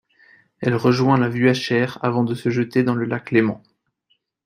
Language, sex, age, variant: French, male, 30-39, Français de métropole